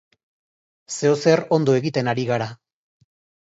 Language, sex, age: Basque, male, 30-39